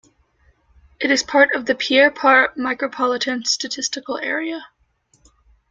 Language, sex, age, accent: English, female, 19-29, United States English